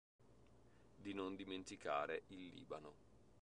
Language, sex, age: Italian, male, 30-39